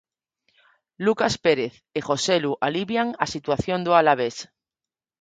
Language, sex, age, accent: Galician, female, 40-49, Normativo (estándar)